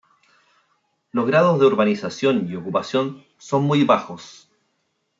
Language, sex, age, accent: Spanish, male, 30-39, Chileno: Chile, Cuyo